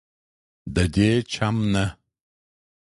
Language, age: Pashto, 50-59